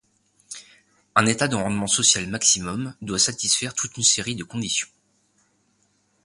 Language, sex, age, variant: French, male, 30-39, Français de métropole